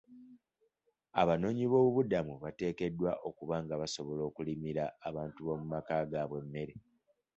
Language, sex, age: Ganda, male, 19-29